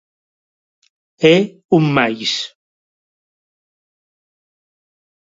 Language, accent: Galician, Neofalante